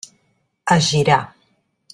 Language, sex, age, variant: Catalan, female, 30-39, Central